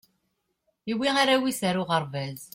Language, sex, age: Kabyle, female, 40-49